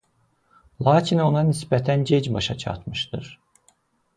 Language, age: Azerbaijani, 30-39